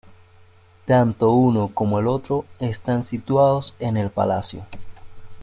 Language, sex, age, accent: Spanish, male, under 19, Caribe: Cuba, Venezuela, Puerto Rico, República Dominicana, Panamá, Colombia caribeña, México caribeño, Costa del golfo de México